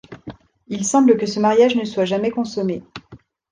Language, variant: French, Français de métropole